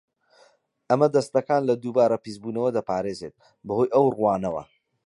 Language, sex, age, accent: Central Kurdish, male, 30-39, سۆرانی